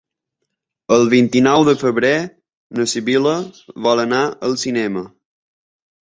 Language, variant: Catalan, Balear